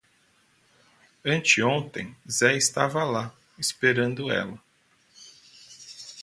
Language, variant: Portuguese, Portuguese (Brasil)